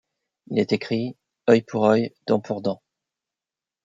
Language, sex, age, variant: French, male, 50-59, Français de métropole